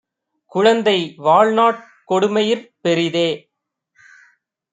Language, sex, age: Tamil, male, 30-39